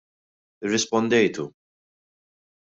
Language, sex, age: Maltese, male, 19-29